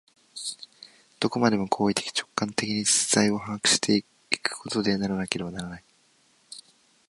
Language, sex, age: Japanese, male, 19-29